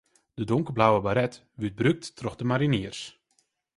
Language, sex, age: Western Frisian, male, 19-29